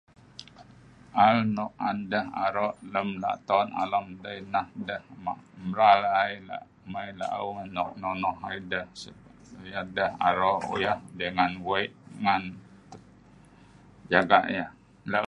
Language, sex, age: Sa'ban, female, 60-69